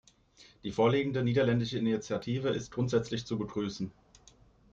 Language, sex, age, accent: German, male, 19-29, Deutschland Deutsch